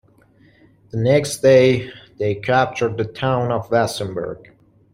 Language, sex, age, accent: English, male, 19-29, United States English